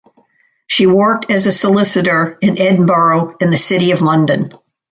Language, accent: English, United States English